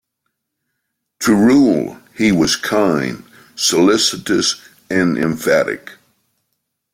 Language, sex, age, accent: English, male, 60-69, United States English